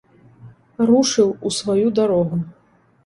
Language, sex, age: Belarusian, female, 30-39